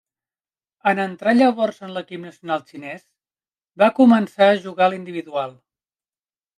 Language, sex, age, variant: Catalan, male, 30-39, Central